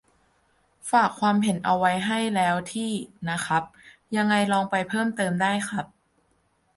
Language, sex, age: Thai, female, 19-29